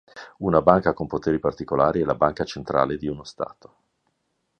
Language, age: Italian, 50-59